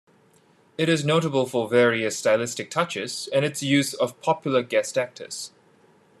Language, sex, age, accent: English, male, 30-39, Hong Kong English